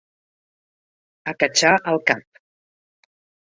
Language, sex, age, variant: Catalan, female, 40-49, Central